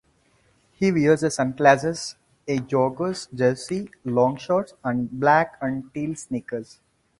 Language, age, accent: English, 19-29, India and South Asia (India, Pakistan, Sri Lanka)